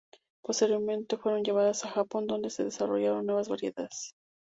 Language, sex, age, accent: Spanish, female, 30-39, México